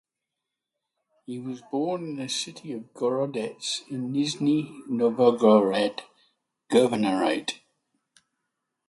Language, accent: English, England English